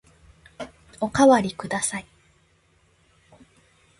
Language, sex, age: Japanese, female, 19-29